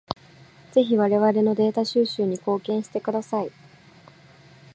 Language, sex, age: Japanese, female, 19-29